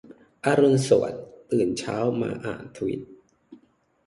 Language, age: Thai, 19-29